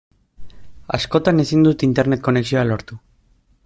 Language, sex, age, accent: Basque, male, 19-29, Erdialdekoa edo Nafarra (Gipuzkoa, Nafarroa)